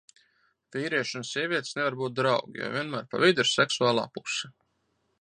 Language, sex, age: Latvian, male, 30-39